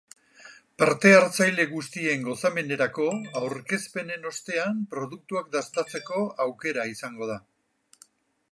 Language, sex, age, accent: Basque, male, 60-69, Erdialdekoa edo Nafarra (Gipuzkoa, Nafarroa)